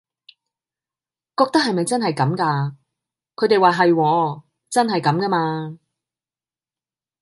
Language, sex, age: Cantonese, female, 40-49